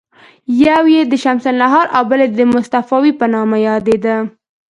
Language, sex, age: Pashto, female, under 19